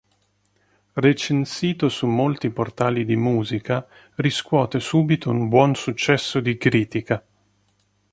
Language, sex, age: Italian, male, 30-39